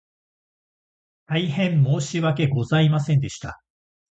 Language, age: Japanese, 40-49